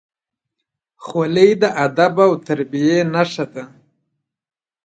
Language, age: Pashto, 19-29